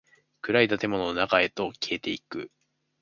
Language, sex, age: Japanese, male, 19-29